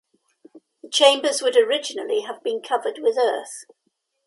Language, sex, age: English, female, 70-79